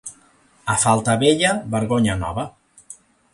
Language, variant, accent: Catalan, Central, central